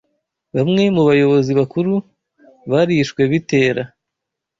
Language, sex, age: Kinyarwanda, male, 19-29